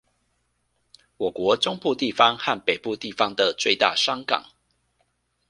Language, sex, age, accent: Chinese, male, 30-39, 出生地：臺南市